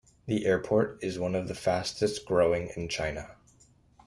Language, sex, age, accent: English, male, 19-29, Canadian English